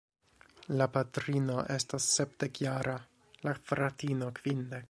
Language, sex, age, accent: Esperanto, male, 19-29, Internacia